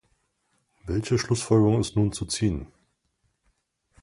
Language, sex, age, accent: German, male, 19-29, Deutschland Deutsch